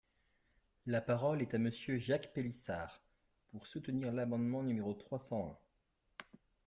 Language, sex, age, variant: French, male, 30-39, Français de métropole